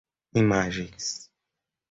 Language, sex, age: Portuguese, male, 30-39